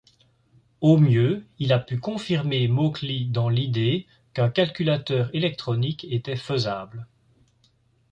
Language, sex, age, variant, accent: French, male, 50-59, Français d'Europe, Français de Belgique